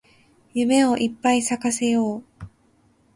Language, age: Japanese, 19-29